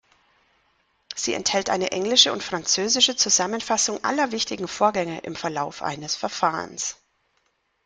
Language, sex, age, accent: German, female, 40-49, Deutschland Deutsch